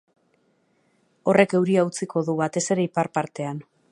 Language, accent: Basque, Mendebalekoa (Araba, Bizkaia, Gipuzkoako mendebaleko herri batzuk)